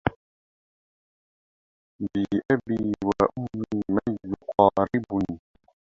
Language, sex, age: Arabic, male, 19-29